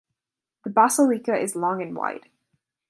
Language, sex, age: English, female, under 19